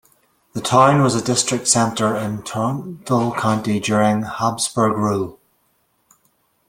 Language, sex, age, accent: English, male, 40-49, Irish English